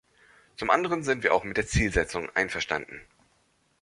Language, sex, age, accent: German, male, 40-49, Deutschland Deutsch